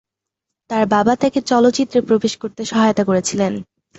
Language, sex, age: Bengali, female, under 19